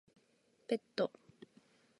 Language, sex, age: Japanese, female, under 19